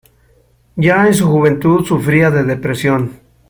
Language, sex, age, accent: Spanish, male, 70-79, México